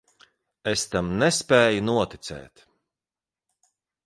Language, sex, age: Latvian, male, 30-39